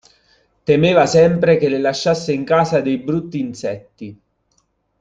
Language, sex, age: Italian, male, 30-39